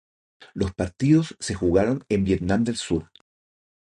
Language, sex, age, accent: Spanish, male, 40-49, Chileno: Chile, Cuyo